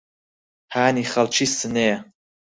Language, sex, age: Central Kurdish, male, 19-29